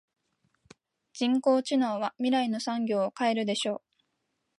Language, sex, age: Japanese, female, 19-29